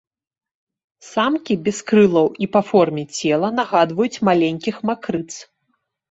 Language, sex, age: Belarusian, female, 30-39